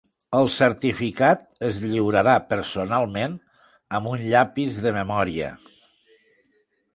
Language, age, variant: Catalan, 60-69, Tortosí